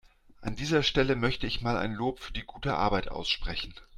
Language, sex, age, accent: German, male, 40-49, Deutschland Deutsch